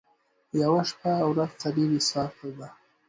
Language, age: Pashto, 19-29